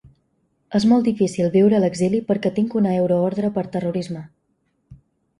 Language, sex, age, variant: Catalan, female, 19-29, Balear